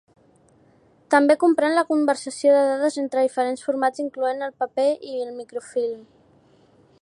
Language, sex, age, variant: Catalan, female, 19-29, Central